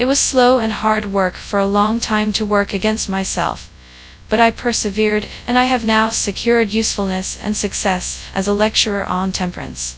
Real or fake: fake